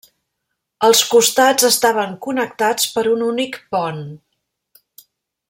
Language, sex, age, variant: Catalan, female, 50-59, Central